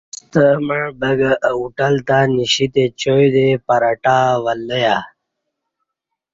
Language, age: Kati, 19-29